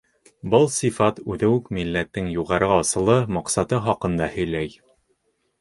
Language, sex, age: Bashkir, male, under 19